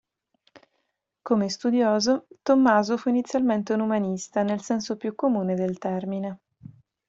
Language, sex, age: Italian, female, 19-29